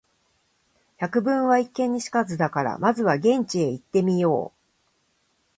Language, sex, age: Japanese, female, 50-59